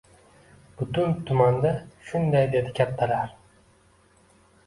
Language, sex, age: Uzbek, male, 19-29